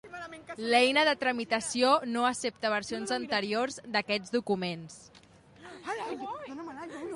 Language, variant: Catalan, Central